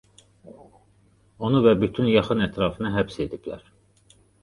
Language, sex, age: Azerbaijani, male, 30-39